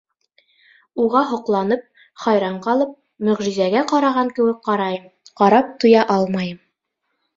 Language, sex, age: Bashkir, female, 30-39